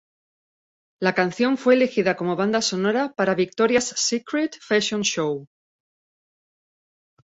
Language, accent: Spanish, España: Islas Canarias